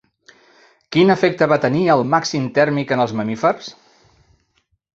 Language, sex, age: Catalan, male, 50-59